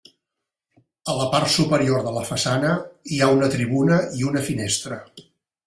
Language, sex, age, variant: Catalan, male, 60-69, Central